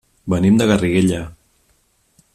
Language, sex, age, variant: Catalan, male, 40-49, Central